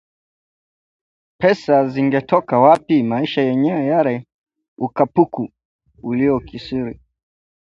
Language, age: Swahili, 19-29